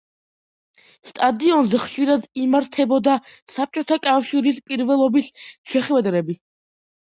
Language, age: Georgian, under 19